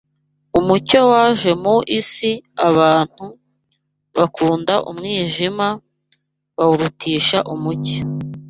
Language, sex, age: Kinyarwanda, female, 19-29